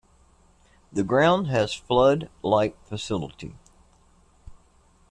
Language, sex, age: English, male, 50-59